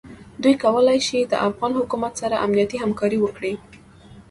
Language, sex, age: Pashto, female, 19-29